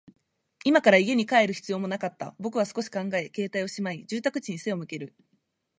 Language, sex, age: Japanese, female, 19-29